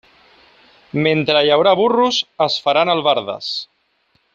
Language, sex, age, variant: Catalan, male, 30-39, Central